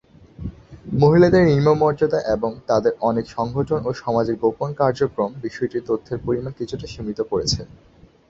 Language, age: Bengali, 19-29